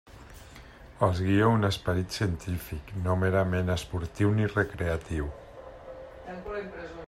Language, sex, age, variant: Catalan, male, 50-59, Central